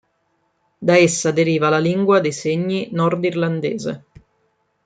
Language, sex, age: Italian, female, 30-39